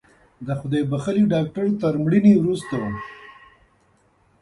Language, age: Pashto, 50-59